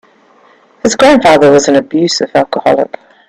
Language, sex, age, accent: English, female, 50-59, New Zealand English